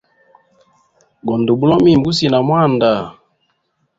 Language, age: Hemba, 19-29